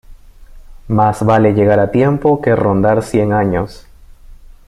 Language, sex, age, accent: Spanish, male, 19-29, Andino-Pacífico: Colombia, Perú, Ecuador, oeste de Bolivia y Venezuela andina